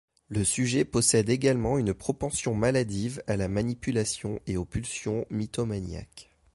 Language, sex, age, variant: French, male, 30-39, Français de métropole